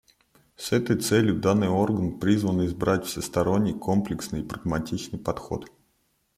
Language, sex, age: Russian, male, 30-39